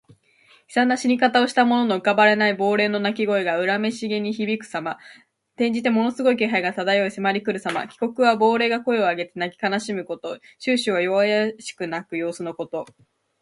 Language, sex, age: Japanese, female, 19-29